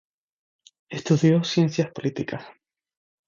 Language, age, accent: Spanish, 19-29, España: Islas Canarias